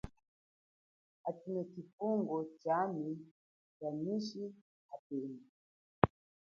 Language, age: Chokwe, 40-49